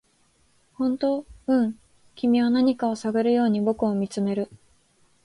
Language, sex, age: Japanese, female, 19-29